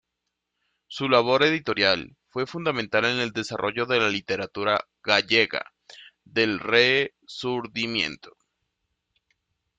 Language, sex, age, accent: Spanish, male, 30-39, Caribe: Cuba, Venezuela, Puerto Rico, República Dominicana, Panamá, Colombia caribeña, México caribeño, Costa del golfo de México